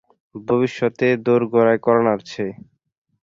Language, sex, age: Bengali, male, 19-29